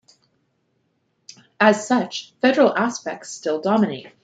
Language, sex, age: English, female, 30-39